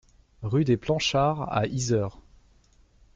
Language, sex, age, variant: French, male, 19-29, Français de métropole